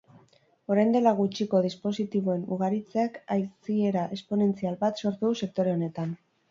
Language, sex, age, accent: Basque, female, 19-29, Mendebalekoa (Araba, Bizkaia, Gipuzkoako mendebaleko herri batzuk)